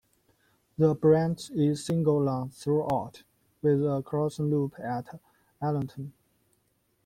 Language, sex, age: English, male, 19-29